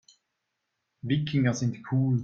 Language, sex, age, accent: German, male, 50-59, Schweizerdeutsch